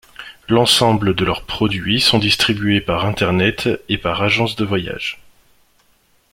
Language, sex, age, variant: French, male, 19-29, Français de métropole